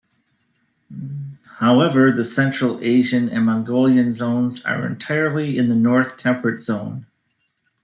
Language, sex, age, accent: English, male, 50-59, United States English